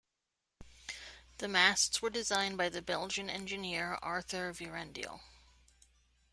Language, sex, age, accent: English, female, 30-39, United States English